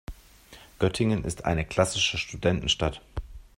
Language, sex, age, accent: German, male, 40-49, Deutschland Deutsch